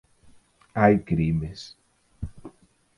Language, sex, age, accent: Galician, male, 30-39, Atlántico (seseo e gheada)